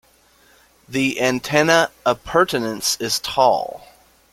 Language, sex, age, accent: English, male, 30-39, United States English